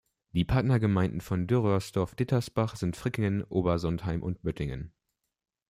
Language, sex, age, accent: German, male, 19-29, Deutschland Deutsch